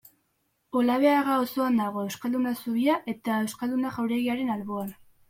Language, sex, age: Basque, female, under 19